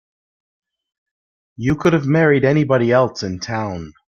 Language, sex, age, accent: English, male, 40-49, Canadian English